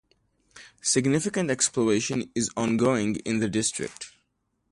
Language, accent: English, England English; Israeli